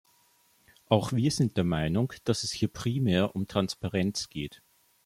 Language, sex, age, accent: German, male, 19-29, Österreichisches Deutsch